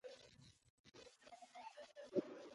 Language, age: English, 19-29